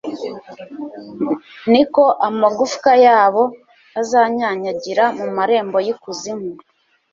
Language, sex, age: Kinyarwanda, female, 30-39